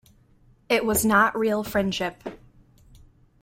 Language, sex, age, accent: English, female, 19-29, United States English